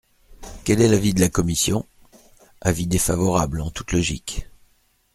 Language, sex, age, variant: French, male, 40-49, Français de métropole